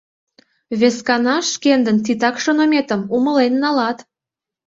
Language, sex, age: Mari, female, 19-29